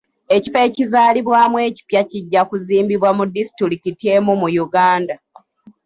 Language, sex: Ganda, female